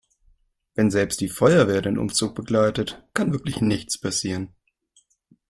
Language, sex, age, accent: German, male, 30-39, Deutschland Deutsch